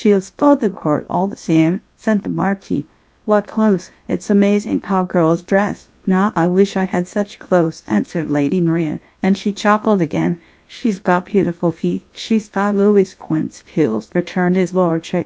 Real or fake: fake